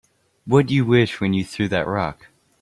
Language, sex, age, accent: English, male, under 19, United States English